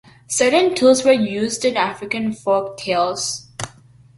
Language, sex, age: English, female, under 19